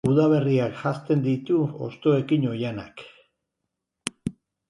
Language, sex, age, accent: Basque, male, 50-59, Erdialdekoa edo Nafarra (Gipuzkoa, Nafarroa)